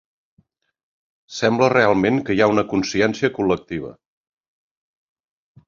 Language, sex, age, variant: Catalan, male, 50-59, Central